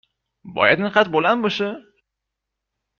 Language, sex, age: Persian, male, 19-29